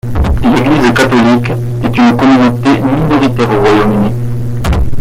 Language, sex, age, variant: French, male, 19-29, Français de métropole